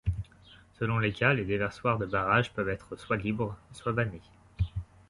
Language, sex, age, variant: French, male, 19-29, Français de métropole